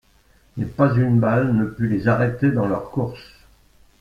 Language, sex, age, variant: French, male, 60-69, Français de métropole